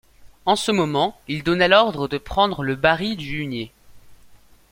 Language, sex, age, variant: French, male, under 19, Français de métropole